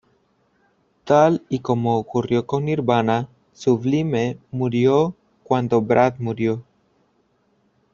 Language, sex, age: Spanish, male, 19-29